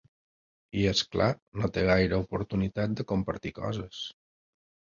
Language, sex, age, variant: Catalan, male, 40-49, Balear